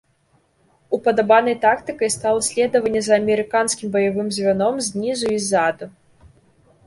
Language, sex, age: Belarusian, female, 19-29